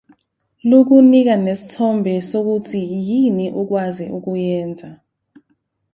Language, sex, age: Zulu, female, 19-29